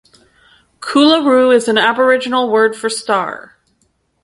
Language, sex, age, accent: English, female, 30-39, Canadian English